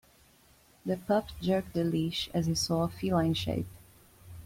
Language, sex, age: English, female, 19-29